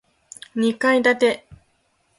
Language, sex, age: Japanese, female, 19-29